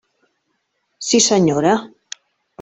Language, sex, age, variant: Catalan, female, 50-59, Central